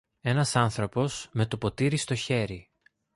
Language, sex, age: Greek, male, 19-29